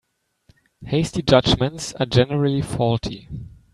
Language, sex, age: English, male, 19-29